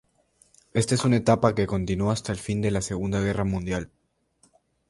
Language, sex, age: Spanish, male, 19-29